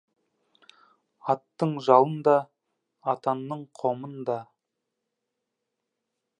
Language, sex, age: Kazakh, male, 19-29